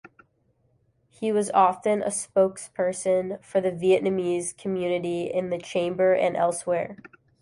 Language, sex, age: English, female, 19-29